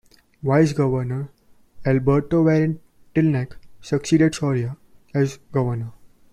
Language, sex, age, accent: English, male, 19-29, India and South Asia (India, Pakistan, Sri Lanka)